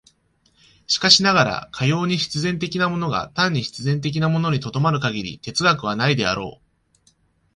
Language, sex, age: Japanese, male, 19-29